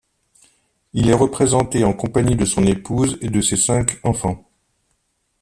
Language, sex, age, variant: French, male, 50-59, Français de métropole